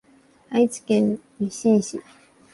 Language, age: Japanese, 19-29